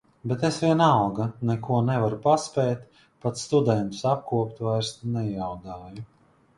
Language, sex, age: Latvian, male, 40-49